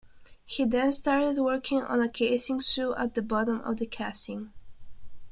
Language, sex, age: English, female, 19-29